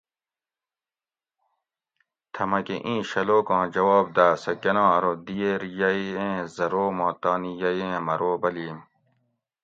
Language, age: Gawri, 40-49